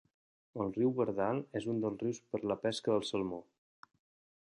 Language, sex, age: Catalan, male, 30-39